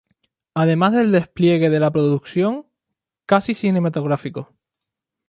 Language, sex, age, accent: Spanish, male, 19-29, España: Islas Canarias